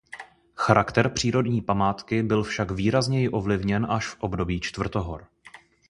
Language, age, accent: Czech, 19-29, pražský